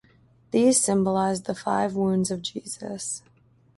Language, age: English, 19-29